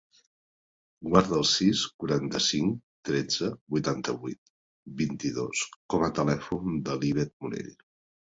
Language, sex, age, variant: Catalan, male, 40-49, Nord-Occidental